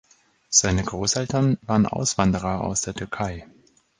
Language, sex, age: German, male, 30-39